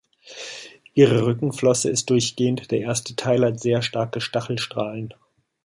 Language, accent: German, Deutschland Deutsch